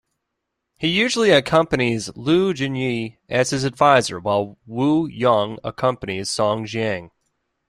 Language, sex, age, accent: English, male, 19-29, United States English